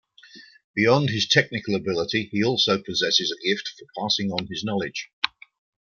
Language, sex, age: English, male, 60-69